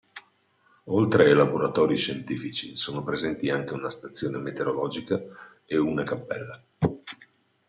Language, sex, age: Italian, male, 50-59